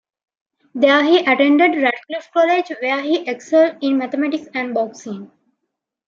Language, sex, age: English, female, 19-29